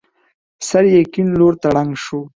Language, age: Pashto, 19-29